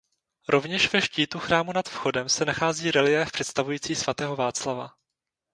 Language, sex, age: Czech, male, 19-29